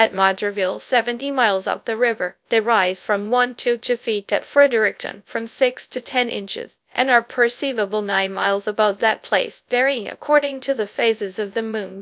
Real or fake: fake